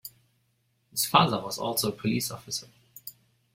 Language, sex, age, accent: English, male, 40-49, United States English